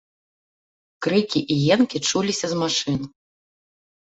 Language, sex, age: Belarusian, female, 30-39